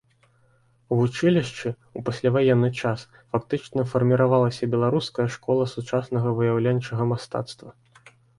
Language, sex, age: Belarusian, male, 30-39